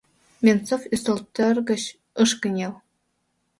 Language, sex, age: Mari, female, under 19